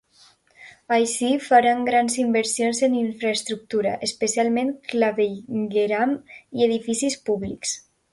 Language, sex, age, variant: Catalan, female, under 19, Alacantí